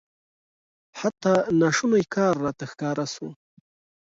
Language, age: Pashto, 30-39